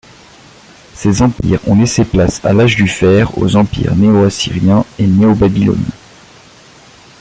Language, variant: French, Français de métropole